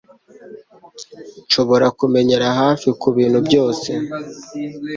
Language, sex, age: Kinyarwanda, male, 19-29